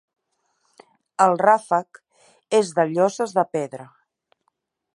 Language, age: Catalan, 30-39